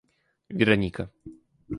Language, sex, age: Russian, male, 19-29